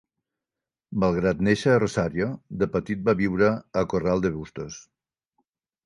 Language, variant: Catalan, Central